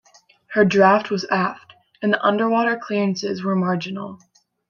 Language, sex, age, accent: English, female, 19-29, United States English